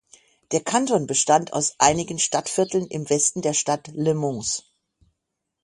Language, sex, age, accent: German, female, 50-59, Deutschland Deutsch